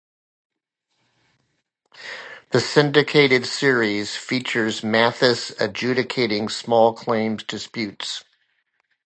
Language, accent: English, United States English